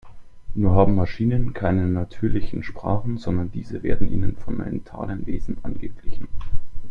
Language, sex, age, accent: German, male, under 19, Deutschland Deutsch